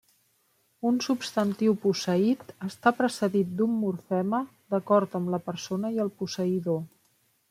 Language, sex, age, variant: Catalan, female, 50-59, Central